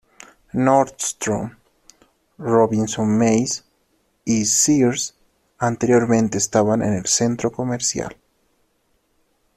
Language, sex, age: Spanish, male, 19-29